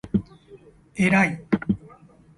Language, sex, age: Japanese, male, 30-39